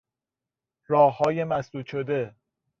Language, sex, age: Persian, male, 30-39